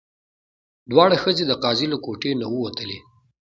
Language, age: Pashto, 19-29